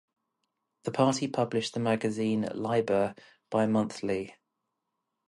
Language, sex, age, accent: English, male, 30-39, England English